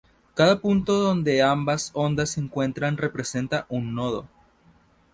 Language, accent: Spanish, Caribe: Cuba, Venezuela, Puerto Rico, República Dominicana, Panamá, Colombia caribeña, México caribeño, Costa del golfo de México